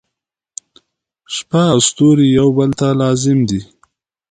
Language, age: Pashto, 19-29